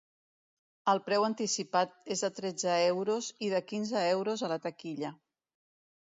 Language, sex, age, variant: Catalan, female, 50-59, Central